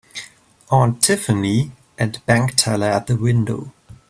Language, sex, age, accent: English, male, 30-39, England English